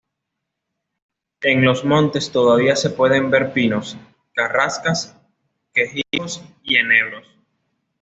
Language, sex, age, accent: Spanish, male, 19-29, Caribe: Cuba, Venezuela, Puerto Rico, República Dominicana, Panamá, Colombia caribeña, México caribeño, Costa del golfo de México